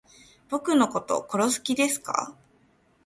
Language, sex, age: Japanese, female, 19-29